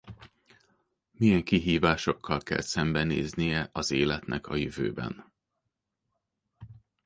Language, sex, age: Hungarian, male, 40-49